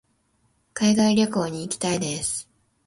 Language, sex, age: Japanese, female, 19-29